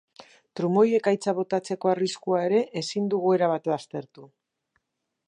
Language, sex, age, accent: Basque, female, 60-69, Mendebalekoa (Araba, Bizkaia, Gipuzkoako mendebaleko herri batzuk)